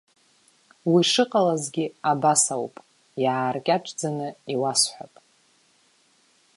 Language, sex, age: Abkhazian, female, 19-29